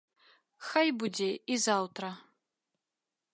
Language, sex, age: Belarusian, female, 19-29